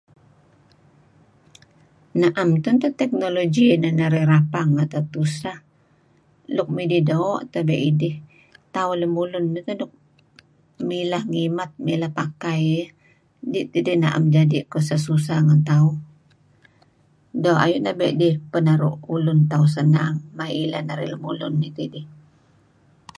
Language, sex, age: Kelabit, female, 60-69